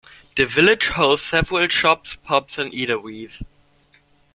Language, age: English, 90+